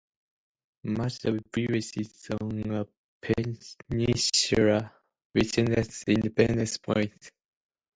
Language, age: English, 19-29